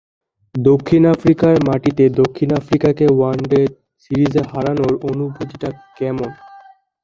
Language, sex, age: Bengali, male, under 19